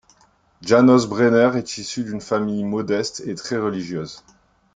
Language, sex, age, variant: French, male, 30-39, Français de métropole